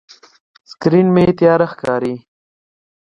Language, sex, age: Pashto, male, 19-29